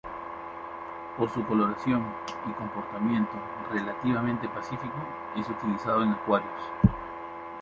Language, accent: Spanish, Andino-Pacífico: Colombia, Perú, Ecuador, oeste de Bolivia y Venezuela andina